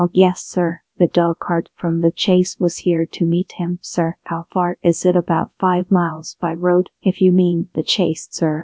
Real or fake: fake